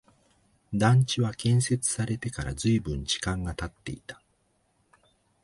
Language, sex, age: Japanese, male, 50-59